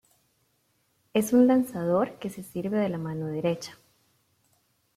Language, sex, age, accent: Spanish, female, 30-39, América central